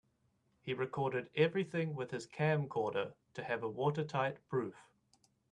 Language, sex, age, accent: English, male, 19-29, New Zealand English